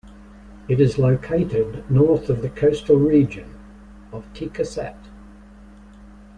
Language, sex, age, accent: English, male, 70-79, Australian English